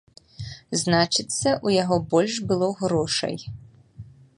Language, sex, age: Belarusian, female, 30-39